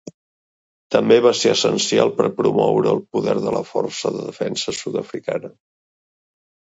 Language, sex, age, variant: Catalan, male, 50-59, Central